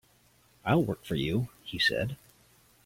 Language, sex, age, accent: English, male, 50-59, United States English